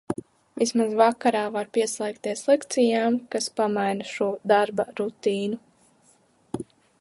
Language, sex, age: Latvian, female, 19-29